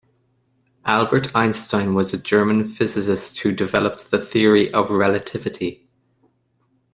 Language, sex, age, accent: English, male, 19-29, Irish English